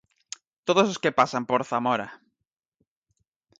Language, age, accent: Galician, 19-29, Atlántico (seseo e gheada); Normativo (estándar)